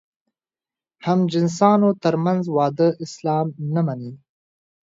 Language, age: Pashto, under 19